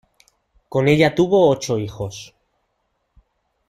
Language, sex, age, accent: Spanish, male, 30-39, España: Sur peninsular (Andalucia, Extremadura, Murcia)